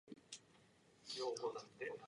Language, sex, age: English, male, under 19